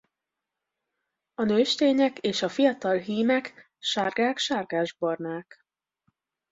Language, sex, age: Hungarian, female, 19-29